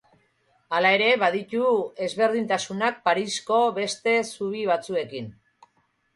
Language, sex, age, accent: Basque, female, 40-49, Erdialdekoa edo Nafarra (Gipuzkoa, Nafarroa)